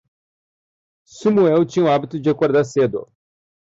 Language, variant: Portuguese, Portuguese (Brasil)